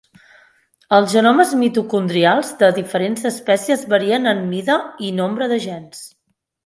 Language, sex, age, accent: Catalan, female, 30-39, Oriental